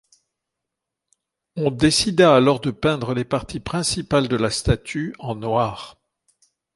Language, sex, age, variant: French, male, 60-69, Français de métropole